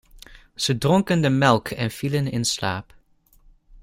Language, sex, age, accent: Dutch, male, 19-29, Nederlands Nederlands